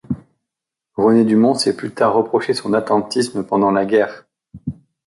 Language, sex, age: French, male, 40-49